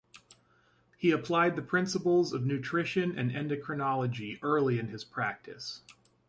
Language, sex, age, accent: English, male, 30-39, United States English